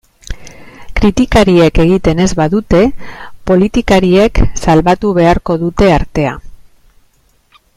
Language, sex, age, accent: Basque, female, 40-49, Mendebalekoa (Araba, Bizkaia, Gipuzkoako mendebaleko herri batzuk)